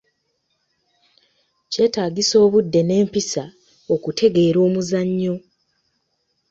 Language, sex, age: Ganda, female, 30-39